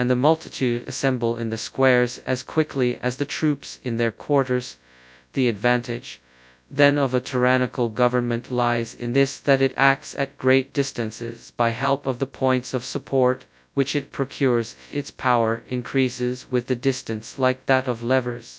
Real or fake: fake